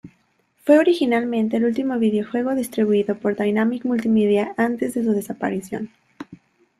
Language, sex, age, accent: Spanish, female, 19-29, México